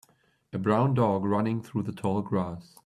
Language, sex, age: English, male, 30-39